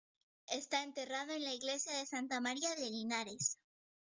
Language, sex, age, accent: Spanish, female, under 19, España: Norte peninsular (Asturias, Castilla y León, Cantabria, País Vasco, Navarra, Aragón, La Rioja, Guadalajara, Cuenca)